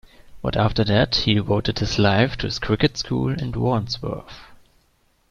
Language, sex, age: English, male, 19-29